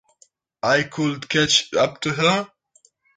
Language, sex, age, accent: English, male, under 19, England English